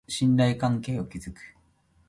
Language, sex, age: Japanese, male, 30-39